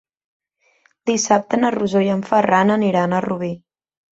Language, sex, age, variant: Catalan, female, 19-29, Central